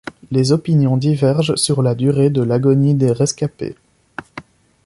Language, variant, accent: French, Français d'Europe, Français de Belgique